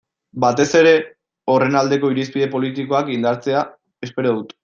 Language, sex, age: Basque, male, 19-29